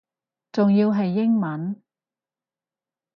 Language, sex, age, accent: Cantonese, female, 30-39, 广州音